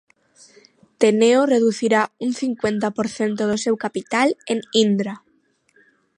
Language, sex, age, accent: Galician, female, under 19, Atlántico (seseo e gheada); Normativo (estándar)